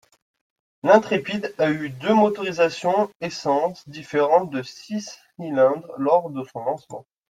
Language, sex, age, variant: French, male, 19-29, Français de métropole